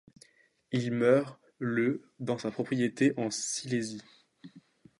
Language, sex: French, male